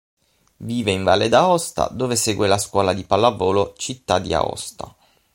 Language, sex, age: Italian, male, 19-29